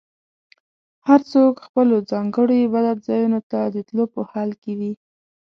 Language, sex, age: Pashto, female, 19-29